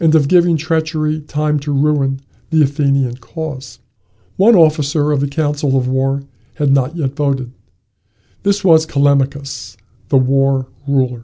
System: none